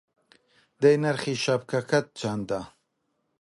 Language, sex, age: Central Kurdish, male, 30-39